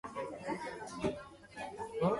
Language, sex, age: English, female, 19-29